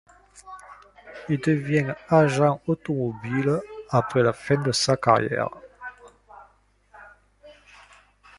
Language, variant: French, Français de métropole